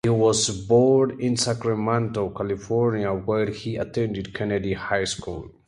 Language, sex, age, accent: English, male, 30-39, United States English